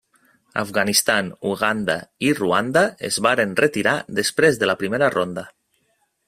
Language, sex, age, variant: Catalan, male, 30-39, Nord-Occidental